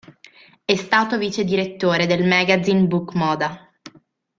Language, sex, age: Italian, female, 19-29